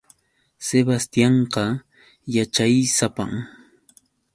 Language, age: Yauyos Quechua, 30-39